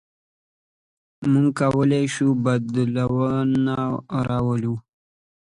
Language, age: Pashto, 19-29